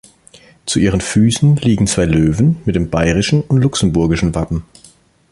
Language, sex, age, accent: German, male, 30-39, Deutschland Deutsch